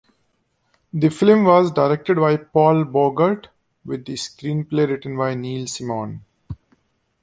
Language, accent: English, India and South Asia (India, Pakistan, Sri Lanka)